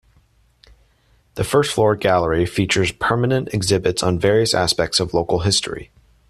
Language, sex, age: English, male, 19-29